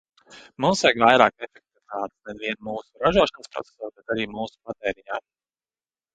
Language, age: Latvian, 30-39